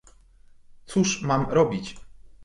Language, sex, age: Polish, male, 30-39